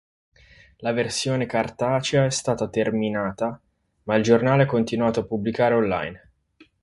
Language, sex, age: Italian, male, 30-39